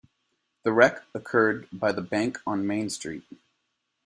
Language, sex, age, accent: English, male, 19-29, United States English